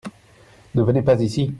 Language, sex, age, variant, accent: French, male, 30-39, Français d'Europe, Français de Belgique